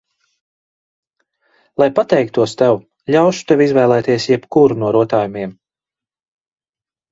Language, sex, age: Latvian, male, 40-49